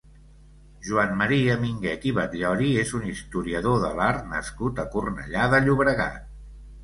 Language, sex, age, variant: Catalan, male, 60-69, Central